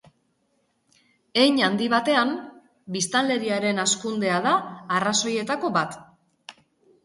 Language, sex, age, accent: Basque, female, 40-49, Mendebalekoa (Araba, Bizkaia, Gipuzkoako mendebaleko herri batzuk)